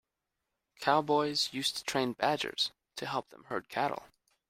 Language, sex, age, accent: English, male, under 19, United States English